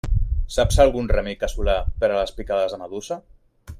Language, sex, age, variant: Catalan, male, 40-49, Central